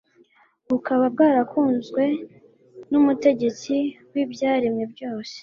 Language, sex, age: Kinyarwanda, female, 19-29